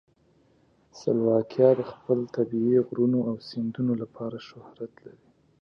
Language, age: Pashto, 30-39